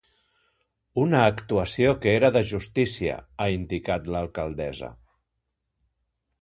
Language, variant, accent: Catalan, Central, central